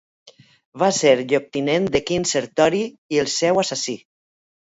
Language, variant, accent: Catalan, Valencià meridional, valencià